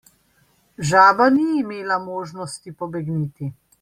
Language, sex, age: Slovenian, female, 50-59